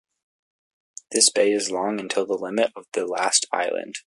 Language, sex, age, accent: English, male, under 19, United States English